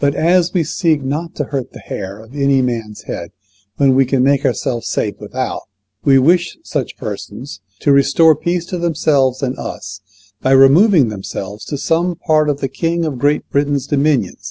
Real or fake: real